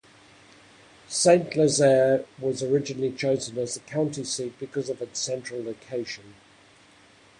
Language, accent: English, Southern African (South Africa, Zimbabwe, Namibia)